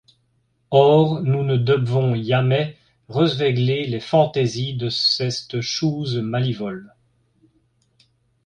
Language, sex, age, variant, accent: French, male, 50-59, Français d'Europe, Français de Belgique